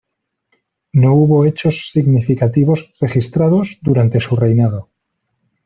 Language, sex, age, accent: Spanish, male, 30-39, España: Norte peninsular (Asturias, Castilla y León, Cantabria, País Vasco, Navarra, Aragón, La Rioja, Guadalajara, Cuenca)